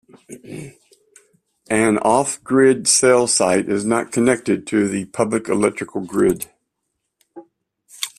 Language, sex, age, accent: English, male, 50-59, United States English